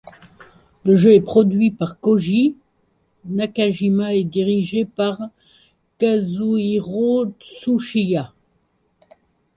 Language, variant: French, Français de métropole